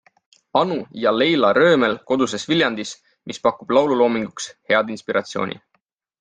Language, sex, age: Estonian, male, 19-29